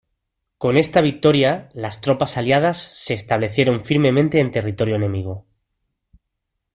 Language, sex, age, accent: Spanish, male, 30-39, España: Sur peninsular (Andalucia, Extremadura, Murcia)